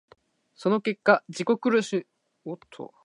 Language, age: Japanese, 19-29